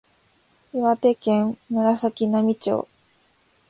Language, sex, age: Japanese, female, 19-29